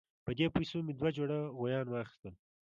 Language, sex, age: Pashto, male, 30-39